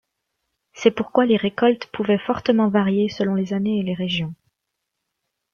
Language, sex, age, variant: French, female, 19-29, Français de métropole